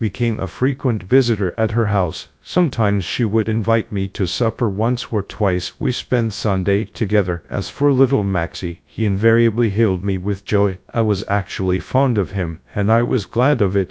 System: TTS, GradTTS